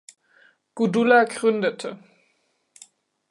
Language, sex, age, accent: German, female, 19-29, Deutschland Deutsch